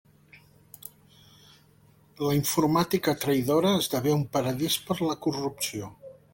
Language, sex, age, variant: Catalan, male, 40-49, Central